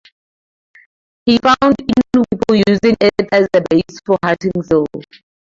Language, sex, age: English, female, 19-29